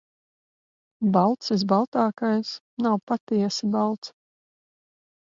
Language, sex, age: Latvian, female, 40-49